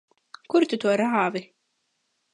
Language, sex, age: Latvian, male, under 19